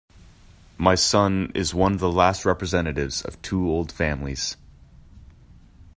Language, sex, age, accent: English, male, 19-29, United States English